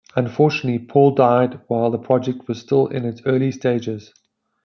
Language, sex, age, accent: English, male, 40-49, Southern African (South Africa, Zimbabwe, Namibia)